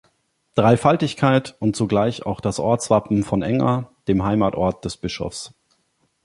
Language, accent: German, Deutschland Deutsch